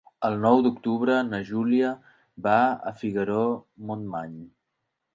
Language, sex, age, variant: Catalan, male, 19-29, Central